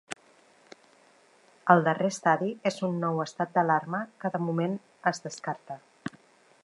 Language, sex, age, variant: Catalan, female, 50-59, Central